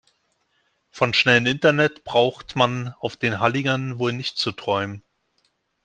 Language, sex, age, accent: German, male, 40-49, Deutschland Deutsch